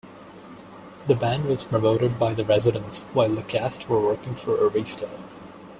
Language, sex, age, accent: English, male, 19-29, United States English